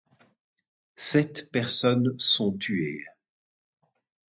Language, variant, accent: French, Français d'Europe, Français de Belgique